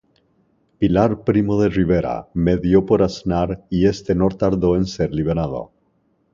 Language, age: Spanish, 50-59